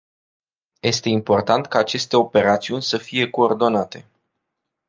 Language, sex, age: Romanian, male, 19-29